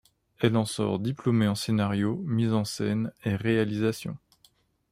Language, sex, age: French, male, 30-39